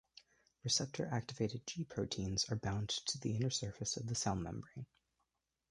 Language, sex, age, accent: English, male, 19-29, United States English